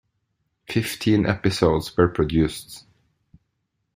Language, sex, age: English, male, 40-49